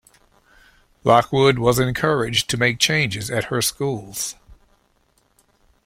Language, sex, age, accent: English, male, 60-69, United States English